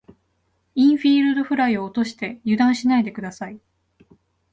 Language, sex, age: Japanese, female, 19-29